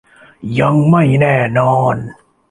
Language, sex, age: Thai, male, 19-29